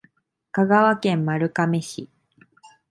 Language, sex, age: Japanese, female, 19-29